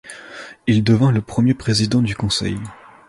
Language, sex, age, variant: French, male, 19-29, Français de métropole